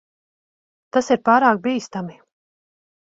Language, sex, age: Latvian, female, 30-39